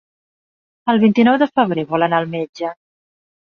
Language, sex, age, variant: Catalan, female, 40-49, Central